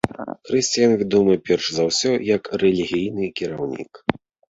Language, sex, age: Belarusian, male, 30-39